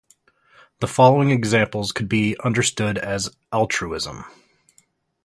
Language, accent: English, United States English